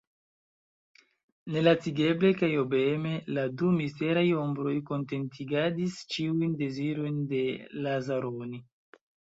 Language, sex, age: Esperanto, male, 19-29